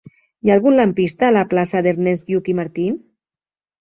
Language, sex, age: Catalan, female, 40-49